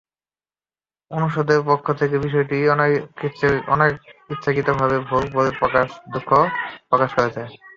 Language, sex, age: Bengali, male, 19-29